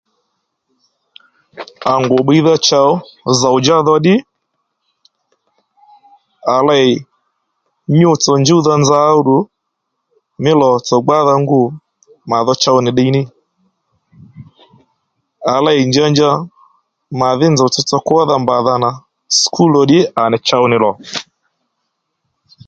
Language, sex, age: Lendu, male, 40-49